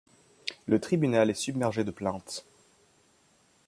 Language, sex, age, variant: French, male, 19-29, Français de métropole